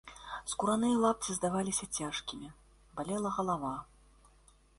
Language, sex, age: Belarusian, female, 30-39